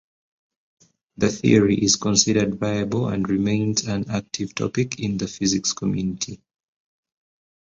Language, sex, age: English, male, 30-39